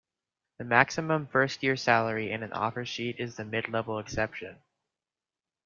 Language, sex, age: English, male, under 19